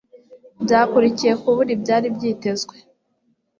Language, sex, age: Kinyarwanda, female, 19-29